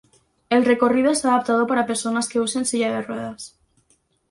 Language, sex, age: Spanish, female, under 19